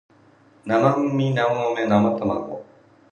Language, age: Japanese, 50-59